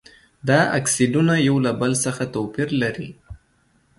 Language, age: Pashto, 19-29